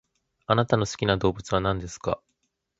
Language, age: Japanese, 19-29